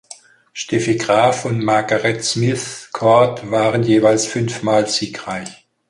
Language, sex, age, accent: German, male, 60-69, Deutschland Deutsch